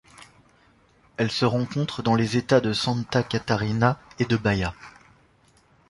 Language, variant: French, Français de métropole